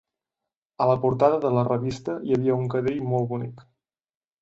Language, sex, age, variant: Catalan, male, 19-29, Central